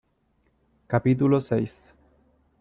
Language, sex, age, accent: Spanish, male, 30-39, Chileno: Chile, Cuyo